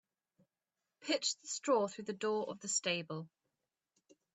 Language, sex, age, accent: English, female, 19-29, England English